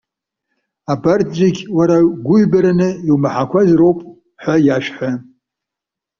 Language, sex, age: Abkhazian, male, 70-79